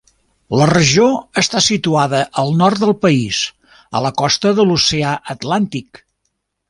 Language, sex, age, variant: Catalan, male, 70-79, Central